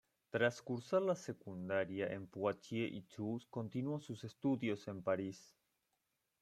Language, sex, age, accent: Spanish, male, 30-39, Rioplatense: Argentina, Uruguay, este de Bolivia, Paraguay